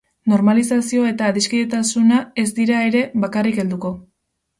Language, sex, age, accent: Basque, female, 19-29, Erdialdekoa edo Nafarra (Gipuzkoa, Nafarroa)